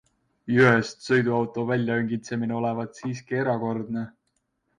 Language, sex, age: Estonian, male, 19-29